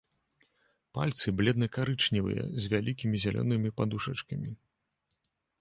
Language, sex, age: Belarusian, male, 30-39